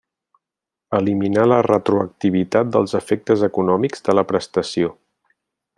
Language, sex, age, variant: Catalan, male, 40-49, Central